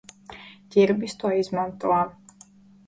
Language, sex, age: Latvian, female, 19-29